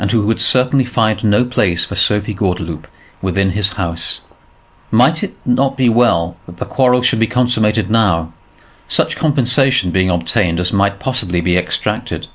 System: none